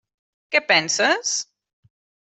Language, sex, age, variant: Catalan, female, 40-49, Central